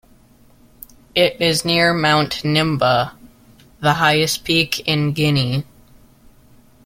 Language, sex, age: English, male, 19-29